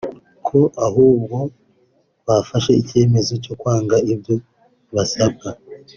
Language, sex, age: Kinyarwanda, male, 19-29